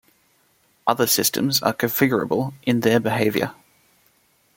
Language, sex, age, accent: English, male, 30-39, Australian English